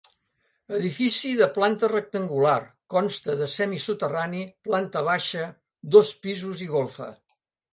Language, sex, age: Catalan, male, 70-79